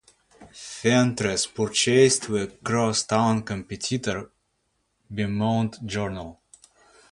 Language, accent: English, Welsh English